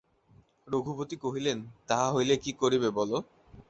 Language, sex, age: Bengali, male, under 19